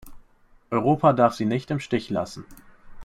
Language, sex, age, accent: German, male, under 19, Deutschland Deutsch